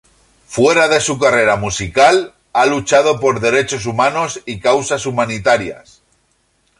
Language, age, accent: Spanish, 40-49, España: Centro-Sur peninsular (Madrid, Toledo, Castilla-La Mancha)